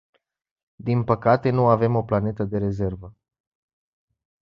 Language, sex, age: Romanian, male, 19-29